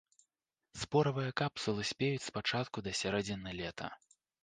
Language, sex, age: Belarusian, male, 19-29